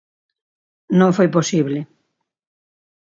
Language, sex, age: Galician, female, 60-69